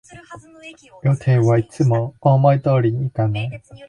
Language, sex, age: Japanese, male, 19-29